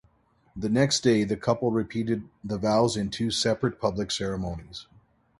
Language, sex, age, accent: English, male, 40-49, Canadian English